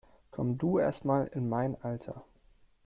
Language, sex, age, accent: German, male, 19-29, Deutschland Deutsch